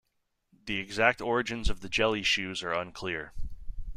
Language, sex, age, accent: English, male, 19-29, United States English